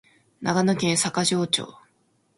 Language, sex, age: Japanese, female, under 19